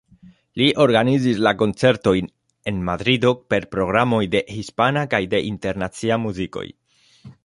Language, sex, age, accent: Esperanto, male, 19-29, Internacia